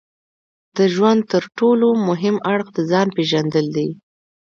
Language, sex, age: Pashto, female, 19-29